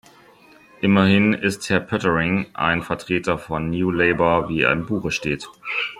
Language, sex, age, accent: German, male, 40-49, Deutschland Deutsch